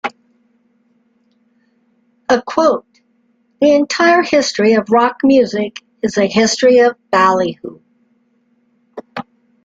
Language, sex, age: English, female, 60-69